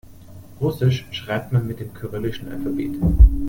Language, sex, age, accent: German, male, 40-49, Deutschland Deutsch